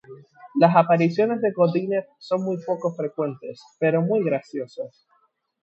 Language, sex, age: Spanish, male, 19-29